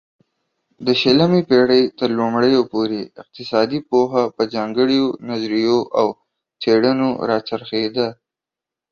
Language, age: Pashto, 19-29